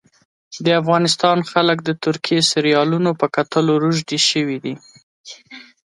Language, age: Pashto, 30-39